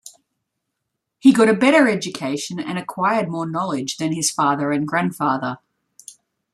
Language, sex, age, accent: English, female, 40-49, Australian English